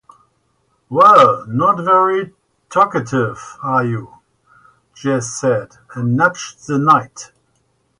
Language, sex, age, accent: English, male, 50-59, United States English